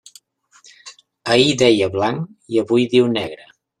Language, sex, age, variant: Catalan, male, 60-69, Central